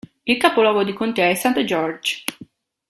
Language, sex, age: Italian, female, 19-29